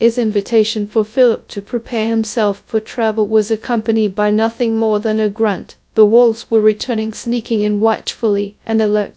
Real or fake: fake